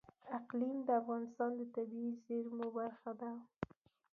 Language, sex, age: Pashto, female, under 19